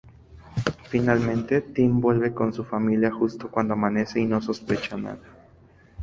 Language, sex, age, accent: Spanish, male, 19-29, México